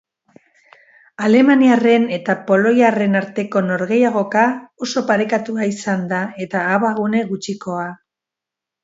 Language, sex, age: Basque, female, 60-69